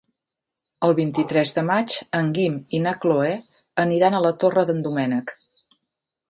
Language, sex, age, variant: Catalan, female, 50-59, Central